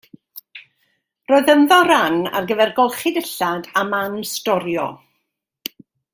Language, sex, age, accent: Welsh, female, 60-69, Y Deyrnas Unedig Cymraeg